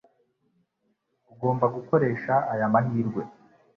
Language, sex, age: Kinyarwanda, male, 19-29